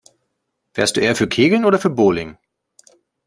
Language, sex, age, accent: German, male, 30-39, Deutschland Deutsch